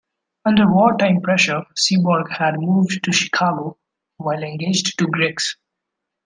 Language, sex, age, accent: English, male, 19-29, India and South Asia (India, Pakistan, Sri Lanka)